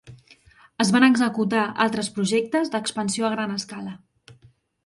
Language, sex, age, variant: Catalan, female, 30-39, Central